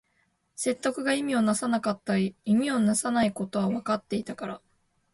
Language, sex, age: Japanese, female, 19-29